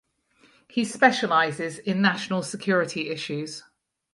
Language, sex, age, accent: English, female, 50-59, Welsh English